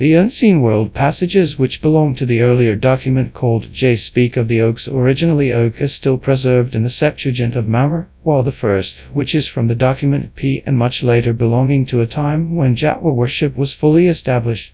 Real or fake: fake